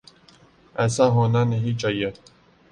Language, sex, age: Urdu, male, 19-29